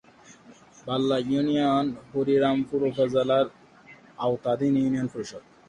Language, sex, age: Bengali, male, 19-29